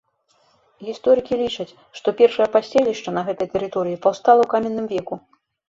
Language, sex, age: Belarusian, female, 50-59